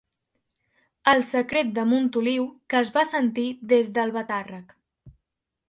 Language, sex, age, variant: Catalan, female, under 19, Central